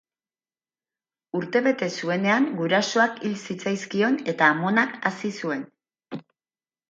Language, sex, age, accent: Basque, female, 40-49, Mendebalekoa (Araba, Bizkaia, Gipuzkoako mendebaleko herri batzuk)